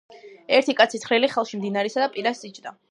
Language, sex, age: Georgian, female, under 19